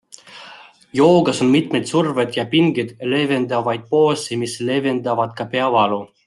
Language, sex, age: Estonian, male, 19-29